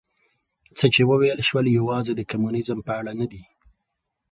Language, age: Pashto, 30-39